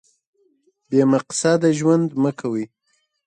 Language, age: Pashto, 30-39